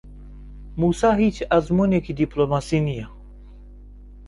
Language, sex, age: Central Kurdish, male, 19-29